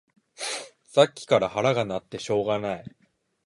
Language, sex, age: Japanese, male, 19-29